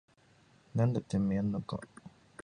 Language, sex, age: Japanese, male, 19-29